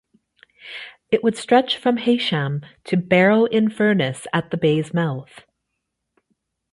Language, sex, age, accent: English, female, 30-39, Canadian English